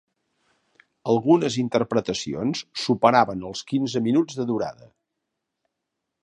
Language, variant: Catalan, Central